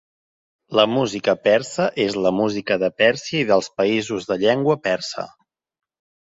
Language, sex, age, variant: Catalan, male, 30-39, Central